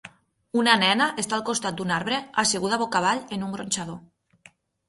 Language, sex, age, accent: Catalan, female, 30-39, Ebrenc